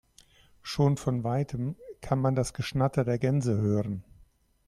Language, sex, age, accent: German, male, 50-59, Deutschland Deutsch